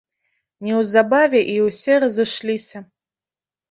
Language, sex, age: Belarusian, female, 30-39